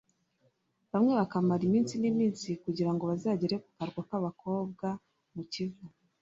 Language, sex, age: Kinyarwanda, female, 30-39